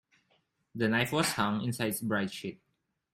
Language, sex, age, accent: English, male, 19-29, Filipino